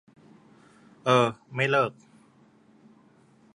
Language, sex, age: Thai, male, 19-29